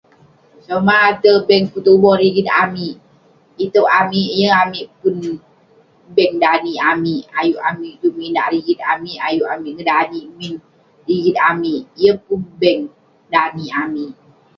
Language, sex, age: Western Penan, female, 30-39